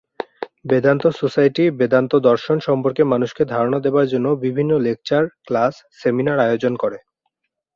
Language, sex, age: Bengali, male, 19-29